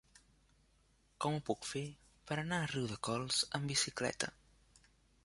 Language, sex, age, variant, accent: Catalan, male, under 19, Central, central